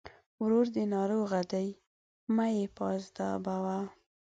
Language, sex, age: Pashto, female, 19-29